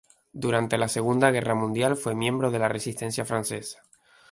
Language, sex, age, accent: Spanish, male, 19-29, España: Islas Canarias